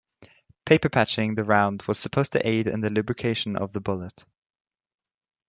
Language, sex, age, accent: English, male, under 19, England English